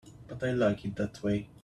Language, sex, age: English, male, 19-29